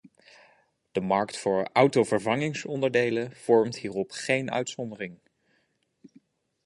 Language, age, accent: Dutch, 19-29, Nederlands Nederlands